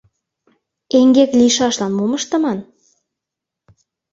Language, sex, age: Mari, female, 19-29